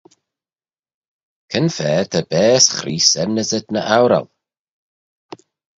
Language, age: Manx, 40-49